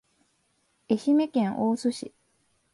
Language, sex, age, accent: Japanese, female, 19-29, 関東